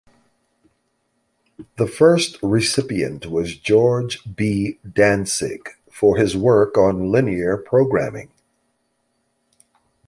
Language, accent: English, United States English